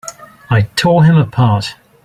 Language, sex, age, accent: English, male, 40-49, England English